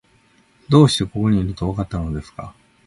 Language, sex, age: Japanese, male, 60-69